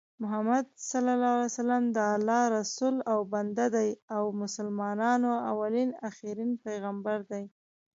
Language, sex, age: Pashto, female, 19-29